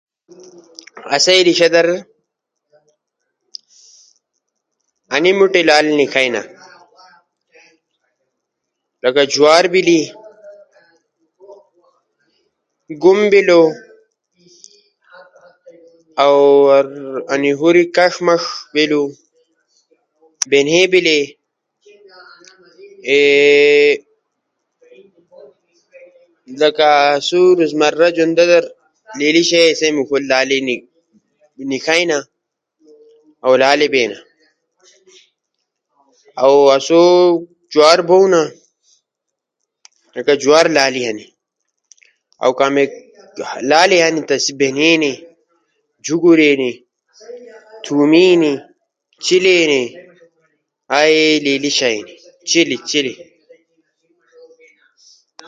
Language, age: Ushojo, under 19